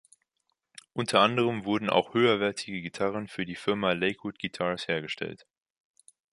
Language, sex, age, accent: German, male, 19-29, Deutschland Deutsch